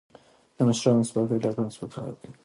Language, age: Pashto, 19-29